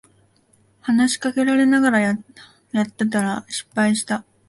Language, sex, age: Japanese, female, 19-29